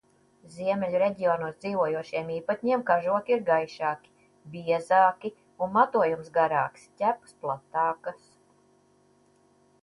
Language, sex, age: Latvian, female, 60-69